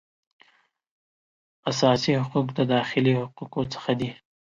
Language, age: Pashto, 19-29